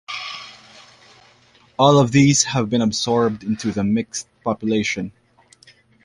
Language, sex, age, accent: English, male, 19-29, Filipino